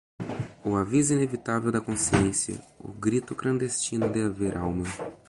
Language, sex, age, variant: Portuguese, male, 19-29, Portuguese (Brasil)